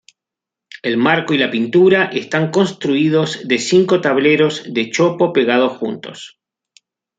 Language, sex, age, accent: Spanish, male, 50-59, Rioplatense: Argentina, Uruguay, este de Bolivia, Paraguay